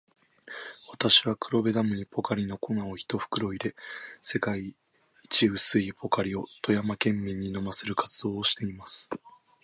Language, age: Japanese, 19-29